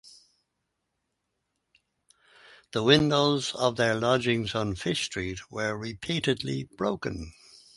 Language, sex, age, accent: English, male, 70-79, Irish English